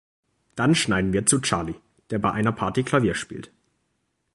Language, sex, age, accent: German, male, under 19, Deutschland Deutsch